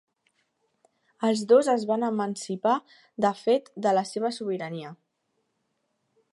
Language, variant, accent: Catalan, Central, central